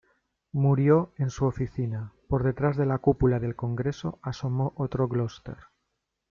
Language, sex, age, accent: Spanish, male, 40-49, España: Norte peninsular (Asturias, Castilla y León, Cantabria, País Vasco, Navarra, Aragón, La Rioja, Guadalajara, Cuenca)